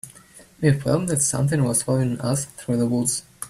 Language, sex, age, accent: English, male, under 19, United States English